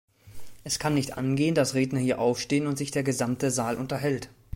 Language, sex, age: German, male, 19-29